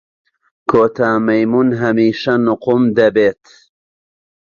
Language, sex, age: Central Kurdish, male, 30-39